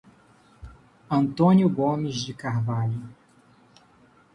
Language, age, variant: Portuguese, 30-39, Portuguese (Brasil)